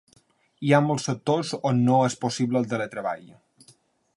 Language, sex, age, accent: Catalan, male, 19-29, balear; valencià